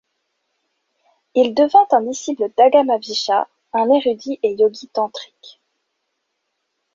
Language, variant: French, Français de métropole